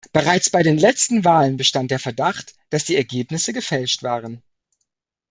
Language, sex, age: German, male, 30-39